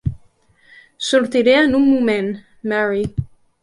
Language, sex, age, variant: Catalan, female, 19-29, Central